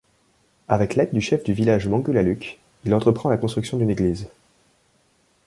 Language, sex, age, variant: French, male, 19-29, Français de métropole